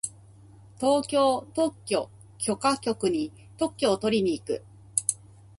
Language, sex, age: Japanese, female, 30-39